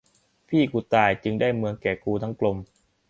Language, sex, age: Thai, male, under 19